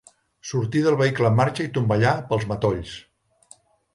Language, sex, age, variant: Catalan, male, 60-69, Central